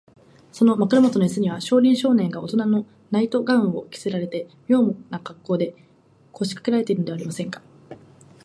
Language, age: Japanese, 19-29